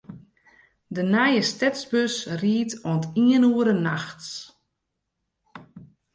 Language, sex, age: Western Frisian, female, 40-49